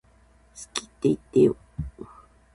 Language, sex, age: Japanese, female, 30-39